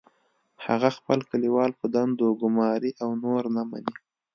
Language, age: Pashto, 19-29